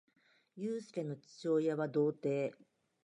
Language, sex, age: Japanese, female, 50-59